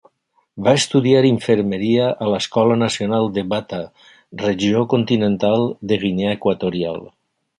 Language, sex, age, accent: Catalan, male, 60-69, valencià